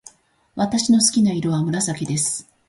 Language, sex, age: Japanese, female, 50-59